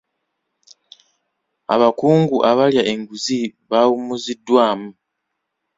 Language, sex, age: Ganda, male, 30-39